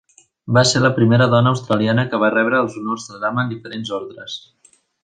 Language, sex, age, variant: Catalan, male, 19-29, Central